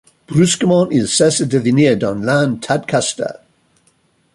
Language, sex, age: French, male, 60-69